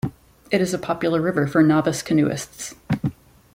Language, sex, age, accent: English, female, 40-49, United States English